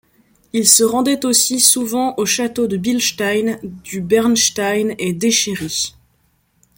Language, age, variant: French, 19-29, Français de métropole